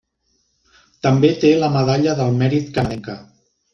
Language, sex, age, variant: Catalan, male, 50-59, Central